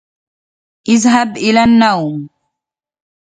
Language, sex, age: Arabic, female, 19-29